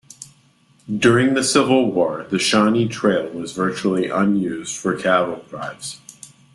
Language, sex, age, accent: English, male, 30-39, United States English